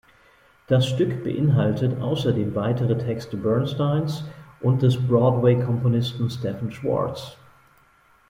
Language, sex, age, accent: German, male, 40-49, Deutschland Deutsch